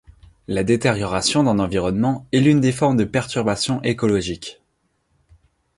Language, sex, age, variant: French, male, under 19, Français de métropole